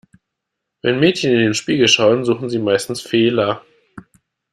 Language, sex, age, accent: German, male, 19-29, Deutschland Deutsch